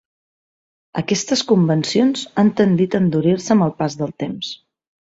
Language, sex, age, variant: Catalan, female, 30-39, Central